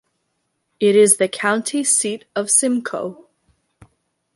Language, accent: English, United States English